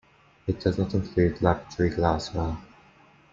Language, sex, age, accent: English, male, under 19, England English